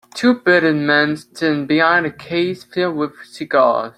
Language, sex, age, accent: English, male, under 19, England English